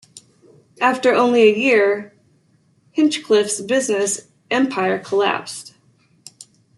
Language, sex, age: English, female, 30-39